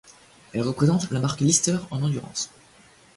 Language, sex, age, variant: French, male, 19-29, Français de métropole